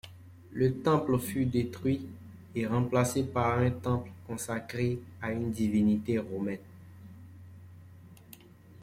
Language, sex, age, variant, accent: French, male, 19-29, Français d'Afrique subsaharienne et des îles africaines, Français de Côte d’Ivoire